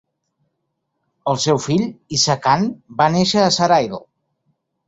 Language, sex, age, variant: Catalan, male, 40-49, Central